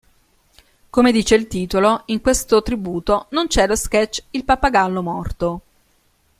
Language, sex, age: Italian, female, 40-49